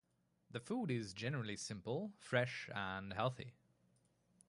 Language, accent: English, United States English